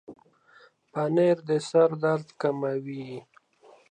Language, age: Pashto, 30-39